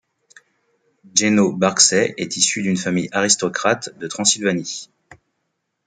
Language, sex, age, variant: French, male, 40-49, Français de métropole